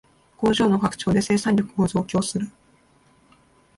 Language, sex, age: Japanese, female, 19-29